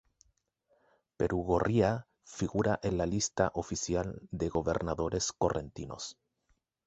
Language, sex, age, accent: Spanish, male, 19-29, Chileno: Chile, Cuyo